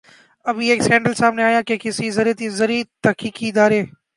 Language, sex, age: Urdu, male, 19-29